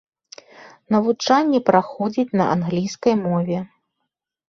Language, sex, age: Belarusian, female, 50-59